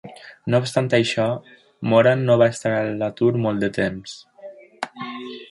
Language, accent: Catalan, valencià